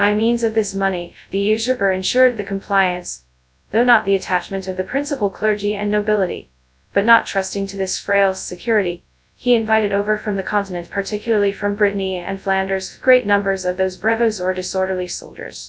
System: TTS, FastPitch